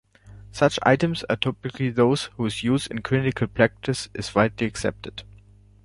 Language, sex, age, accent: English, male, 19-29, United States English